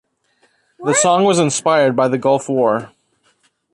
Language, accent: English, United States English